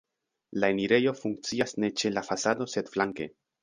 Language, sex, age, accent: Esperanto, male, under 19, Internacia